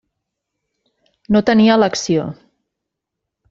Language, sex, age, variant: Catalan, female, 40-49, Central